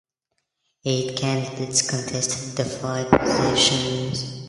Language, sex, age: English, male, 40-49